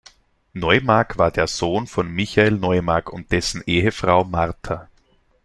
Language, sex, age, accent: German, male, 19-29, Österreichisches Deutsch